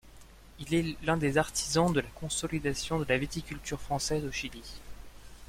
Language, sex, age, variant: French, male, 19-29, Français de métropole